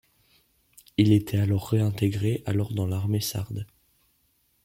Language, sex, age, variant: French, male, under 19, Français de métropole